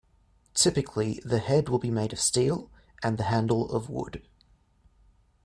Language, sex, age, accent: English, male, 30-39, Australian English